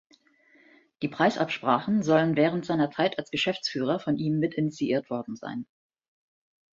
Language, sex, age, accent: German, female, 50-59, Deutschland Deutsch